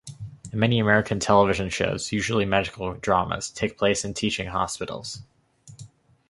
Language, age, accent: English, 19-29, United States English